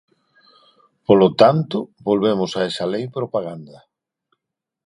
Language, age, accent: Galician, 40-49, Normativo (estándar); Neofalante